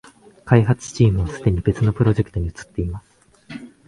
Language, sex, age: Japanese, male, 19-29